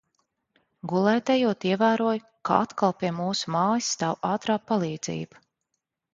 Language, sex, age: Latvian, female, 40-49